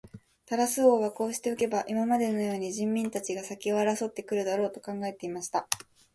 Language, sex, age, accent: Japanese, female, 19-29, 標準語